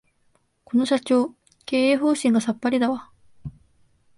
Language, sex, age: Japanese, female, 19-29